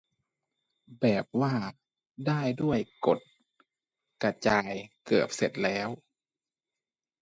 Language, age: Thai, 19-29